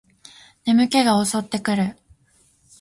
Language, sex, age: Japanese, female, 19-29